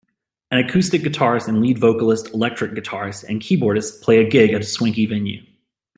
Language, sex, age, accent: English, male, 19-29, United States English